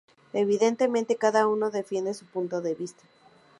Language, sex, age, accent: Spanish, female, under 19, México